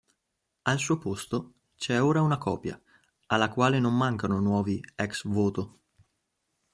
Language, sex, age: Italian, male, 19-29